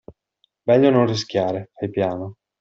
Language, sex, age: Italian, male, 40-49